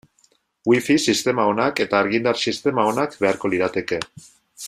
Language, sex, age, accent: Basque, male, 30-39, Mendebalekoa (Araba, Bizkaia, Gipuzkoako mendebaleko herri batzuk)